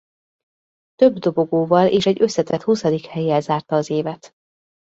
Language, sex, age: Hungarian, female, 30-39